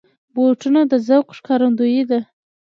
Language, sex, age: Pashto, female, under 19